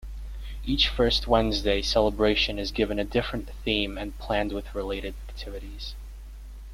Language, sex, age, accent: English, male, under 19, Canadian English